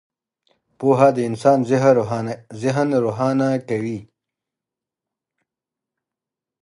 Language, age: Pashto, 30-39